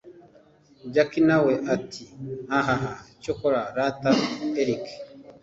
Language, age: Kinyarwanda, 30-39